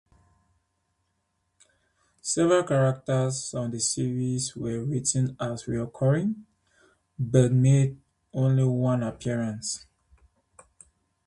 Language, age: English, 19-29